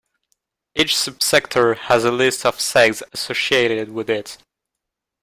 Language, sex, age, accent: English, male, 19-29, United States English